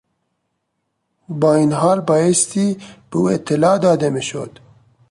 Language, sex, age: Persian, male, 30-39